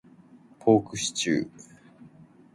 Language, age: Japanese, under 19